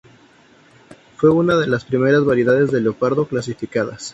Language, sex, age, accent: Spanish, male, 30-39, México